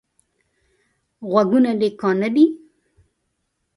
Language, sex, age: Pashto, female, 40-49